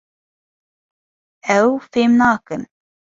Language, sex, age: Kurdish, female, 30-39